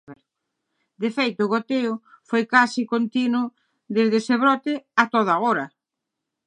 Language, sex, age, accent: Galician, male, 19-29, Central (gheada)